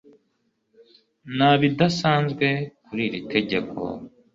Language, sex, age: Kinyarwanda, male, 19-29